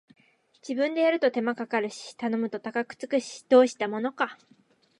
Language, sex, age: Japanese, female, 19-29